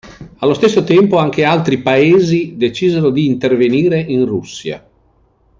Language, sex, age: Italian, male, 60-69